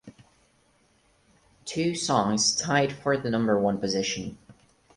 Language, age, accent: English, under 19, United States English